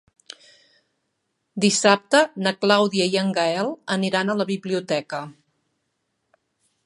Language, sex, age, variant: Catalan, female, 60-69, Central